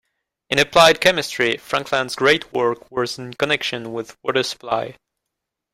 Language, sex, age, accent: English, male, 19-29, United States English